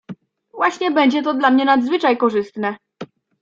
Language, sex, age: Polish, female, 19-29